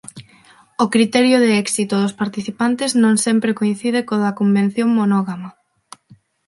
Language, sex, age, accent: Galician, female, under 19, Central (gheada); Neofalante